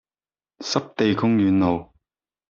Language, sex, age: Cantonese, male, 19-29